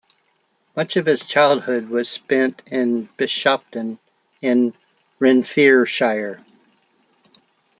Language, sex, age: English, male, 60-69